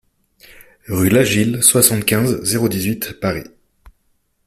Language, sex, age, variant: French, male, 19-29, Français de métropole